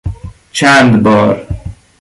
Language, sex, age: Persian, male, under 19